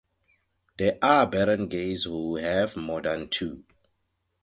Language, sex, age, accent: English, male, 30-39, Southern African (South Africa, Zimbabwe, Namibia)